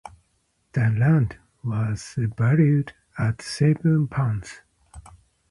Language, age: English, 50-59